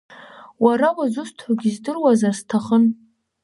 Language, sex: Abkhazian, female